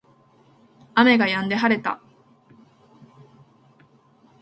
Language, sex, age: Japanese, female, 19-29